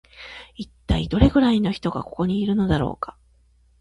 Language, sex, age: Japanese, female, 40-49